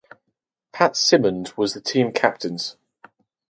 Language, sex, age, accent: English, male, under 19, England English